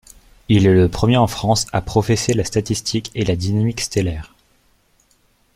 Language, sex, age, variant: French, male, 19-29, Français de métropole